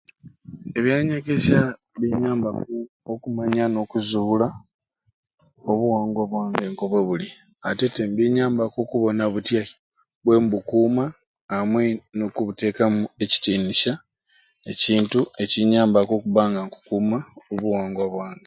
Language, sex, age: Ruuli, male, 30-39